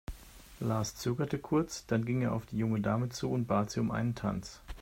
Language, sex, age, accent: German, male, 50-59, Deutschland Deutsch